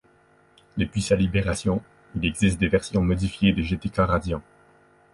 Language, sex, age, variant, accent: French, male, 19-29, Français d'Amérique du Nord, Français du Canada